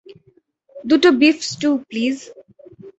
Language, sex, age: Bengali, female, under 19